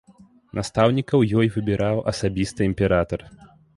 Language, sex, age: Belarusian, male, 19-29